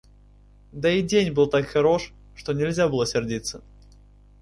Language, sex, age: Russian, male, 19-29